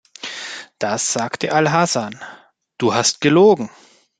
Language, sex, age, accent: German, male, 30-39, Deutschland Deutsch